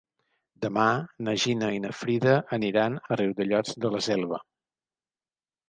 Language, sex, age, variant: Catalan, male, 50-59, Balear